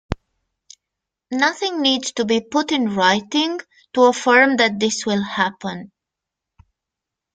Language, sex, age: English, female, 50-59